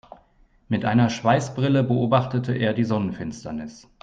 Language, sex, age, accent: German, male, 30-39, Deutschland Deutsch